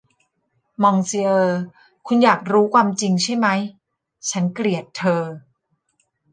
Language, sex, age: Thai, female, 40-49